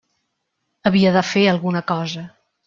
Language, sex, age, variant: Catalan, female, 50-59, Central